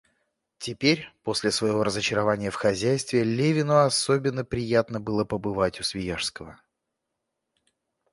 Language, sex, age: Russian, male, 30-39